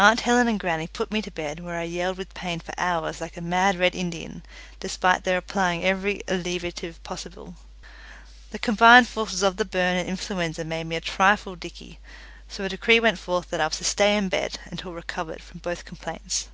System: none